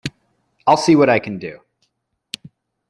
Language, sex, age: English, male, 19-29